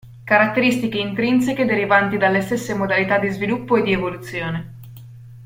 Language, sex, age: Italian, female, 19-29